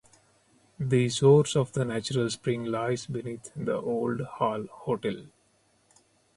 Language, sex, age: English, male, 40-49